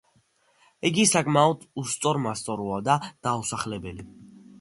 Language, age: Georgian, 19-29